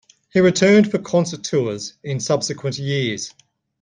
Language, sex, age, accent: English, male, 40-49, Australian English